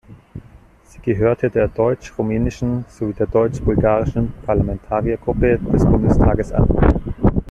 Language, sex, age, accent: German, male, 19-29, Deutschland Deutsch